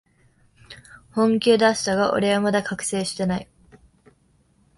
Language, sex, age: Japanese, female, under 19